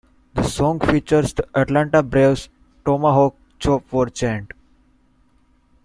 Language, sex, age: English, male, 19-29